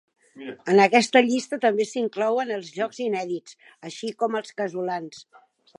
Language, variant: Catalan, Central